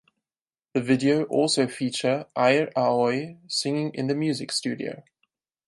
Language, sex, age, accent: English, male, 19-29, England English; German English